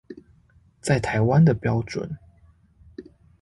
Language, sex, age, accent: Chinese, male, 19-29, 出生地：臺北市